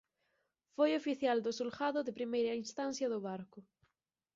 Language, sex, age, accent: Galician, female, 19-29, Atlántico (seseo e gheada)